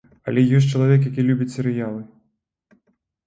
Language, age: Belarusian, 19-29